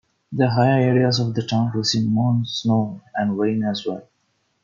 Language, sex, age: English, male, 30-39